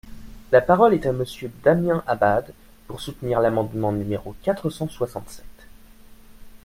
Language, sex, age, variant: French, male, 19-29, Français de métropole